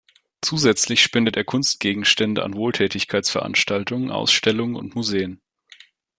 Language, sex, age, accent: German, male, 19-29, Deutschland Deutsch